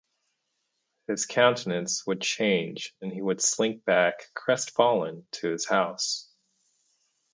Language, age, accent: English, 30-39, United States English